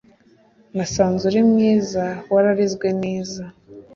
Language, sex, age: Kinyarwanda, female, 19-29